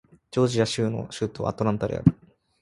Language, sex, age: Japanese, male, 19-29